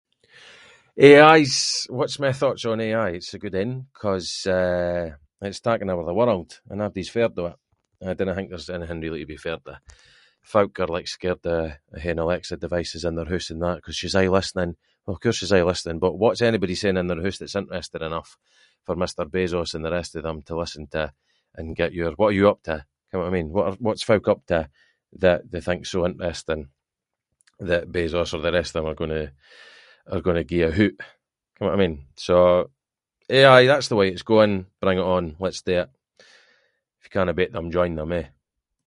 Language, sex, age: Scots, male, 30-39